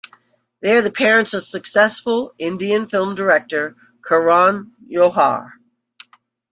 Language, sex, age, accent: English, female, 60-69, United States English